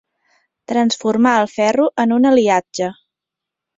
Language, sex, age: Catalan, female, 30-39